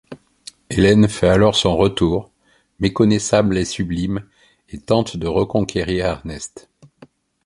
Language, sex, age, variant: French, male, 50-59, Français de métropole